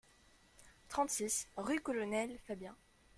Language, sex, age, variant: French, female, under 19, Français de métropole